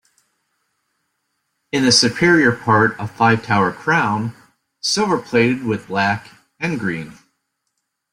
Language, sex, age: English, male, 50-59